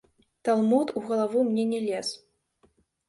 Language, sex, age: Belarusian, female, 19-29